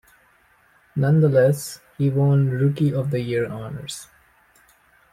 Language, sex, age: English, male, 19-29